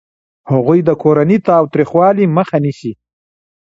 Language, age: Pashto, 40-49